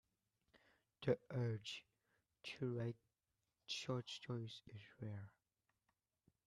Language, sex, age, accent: English, male, under 19, United States English